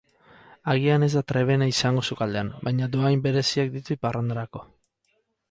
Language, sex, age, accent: Basque, male, 30-39, Mendebalekoa (Araba, Bizkaia, Gipuzkoako mendebaleko herri batzuk)